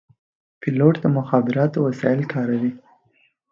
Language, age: Pashto, 19-29